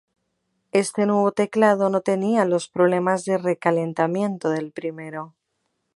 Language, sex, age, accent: Spanish, female, 30-39, España: Norte peninsular (Asturias, Castilla y León, Cantabria, País Vasco, Navarra, Aragón, La Rioja, Guadalajara, Cuenca)